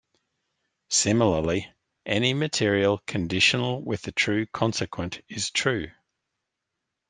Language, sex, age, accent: English, male, 50-59, Australian English